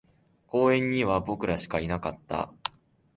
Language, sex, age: Japanese, male, 19-29